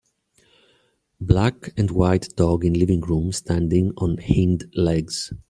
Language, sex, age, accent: English, male, 40-49, United States English